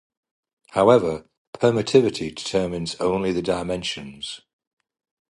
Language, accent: English, England English